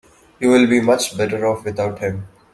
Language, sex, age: English, male, 19-29